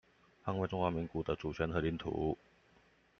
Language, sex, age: Chinese, male, 40-49